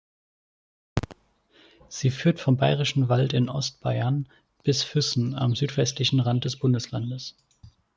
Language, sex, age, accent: German, male, 19-29, Deutschland Deutsch